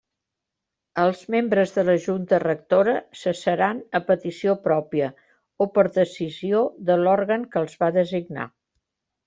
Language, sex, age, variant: Catalan, female, 60-69, Central